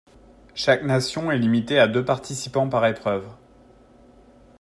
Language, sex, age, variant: French, male, 30-39, Français de métropole